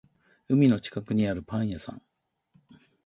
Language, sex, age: Japanese, male, 70-79